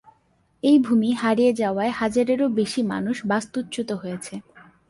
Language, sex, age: Bengali, female, 19-29